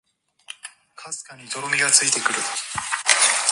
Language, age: English, 19-29